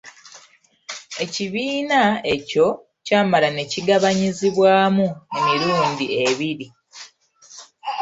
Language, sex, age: Ganda, female, 30-39